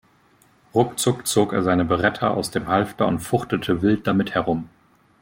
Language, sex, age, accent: German, male, 30-39, Deutschland Deutsch